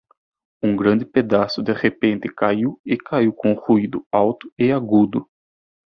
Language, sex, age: Portuguese, male, 19-29